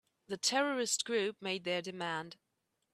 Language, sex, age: English, female, 40-49